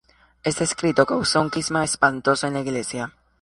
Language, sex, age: Spanish, male, under 19